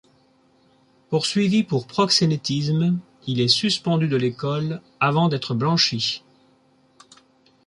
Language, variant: French, Français de métropole